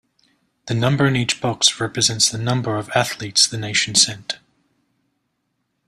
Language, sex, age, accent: English, male, 19-29, Australian English